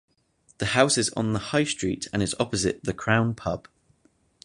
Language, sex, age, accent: English, male, 19-29, England English